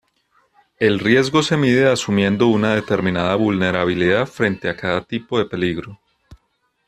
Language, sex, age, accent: Spanish, male, 40-49, Andino-Pacífico: Colombia, Perú, Ecuador, oeste de Bolivia y Venezuela andina